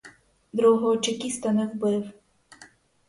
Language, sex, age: Ukrainian, female, 19-29